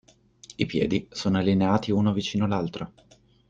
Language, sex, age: Italian, male, 19-29